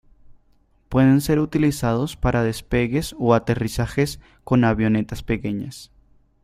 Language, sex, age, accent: Spanish, male, under 19, Andino-Pacífico: Colombia, Perú, Ecuador, oeste de Bolivia y Venezuela andina